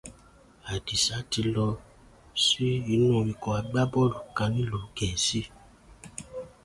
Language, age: Yoruba, 40-49